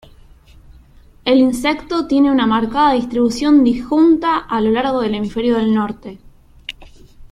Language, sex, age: Spanish, female, 19-29